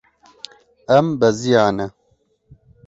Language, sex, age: Kurdish, male, 19-29